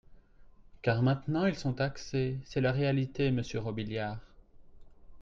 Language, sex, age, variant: French, male, 30-39, Français de métropole